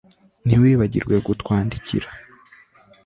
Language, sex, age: Kinyarwanda, male, 19-29